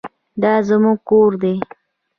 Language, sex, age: Pashto, female, 19-29